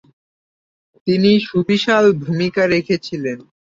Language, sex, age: Bengali, male, 19-29